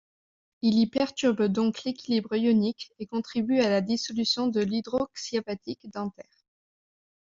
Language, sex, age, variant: French, female, 19-29, Français de métropole